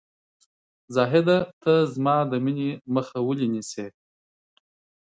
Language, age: Pashto, 30-39